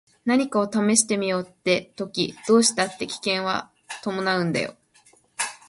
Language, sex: Japanese, female